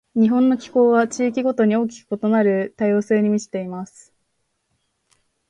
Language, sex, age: Japanese, female, 19-29